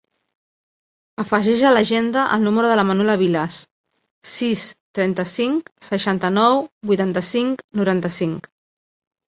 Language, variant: Catalan, Central